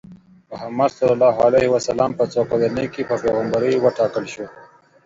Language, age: Pashto, 19-29